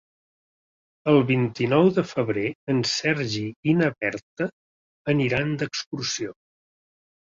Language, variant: Catalan, Central